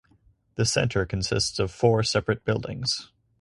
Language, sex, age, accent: English, male, under 19, United States English